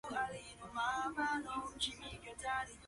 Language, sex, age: English, male, 19-29